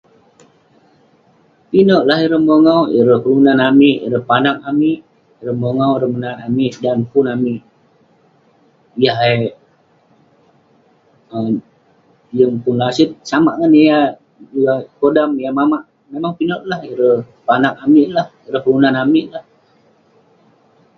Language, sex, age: Western Penan, male, 19-29